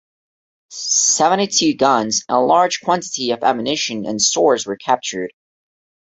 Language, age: English, under 19